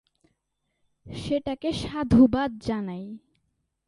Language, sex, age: Bengali, male, under 19